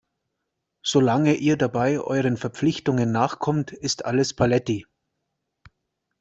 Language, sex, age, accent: German, male, 40-49, Deutschland Deutsch